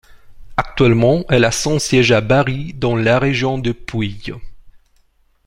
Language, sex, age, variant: French, male, 30-39, Français d'Europe